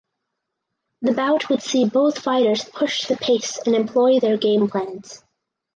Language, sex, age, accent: English, female, under 19, United States English